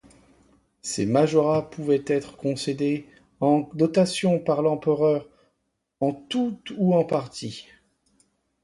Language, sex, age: French, male, 30-39